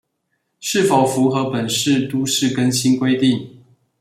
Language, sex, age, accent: Chinese, male, 30-39, 出生地：彰化縣